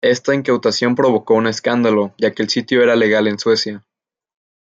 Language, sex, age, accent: Spanish, male, under 19, México